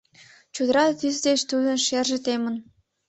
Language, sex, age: Mari, female, under 19